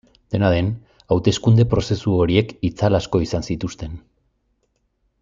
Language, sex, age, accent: Basque, male, 40-49, Erdialdekoa edo Nafarra (Gipuzkoa, Nafarroa)